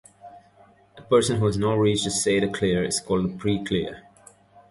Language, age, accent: English, 19-29, England English